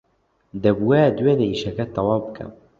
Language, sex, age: Central Kurdish, male, 19-29